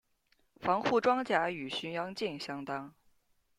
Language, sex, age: Chinese, female, 19-29